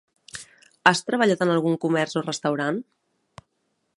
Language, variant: Catalan, Central